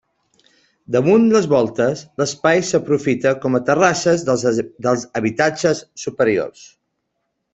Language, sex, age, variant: Catalan, male, 40-49, Central